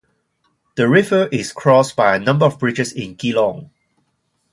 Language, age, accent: English, 30-39, Hong Kong English